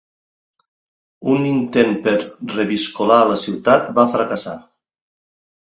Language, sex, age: Catalan, male, 50-59